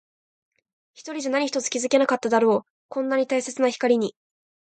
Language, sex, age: Japanese, female, 19-29